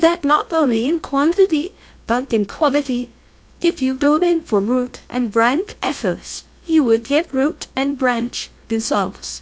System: TTS, GlowTTS